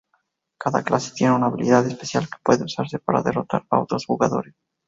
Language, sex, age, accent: Spanish, male, 19-29, México